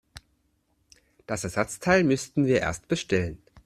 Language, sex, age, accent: German, male, 30-39, Deutschland Deutsch